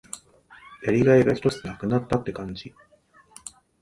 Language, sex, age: Japanese, male, 40-49